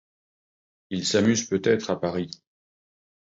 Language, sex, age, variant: French, male, 50-59, Français de métropole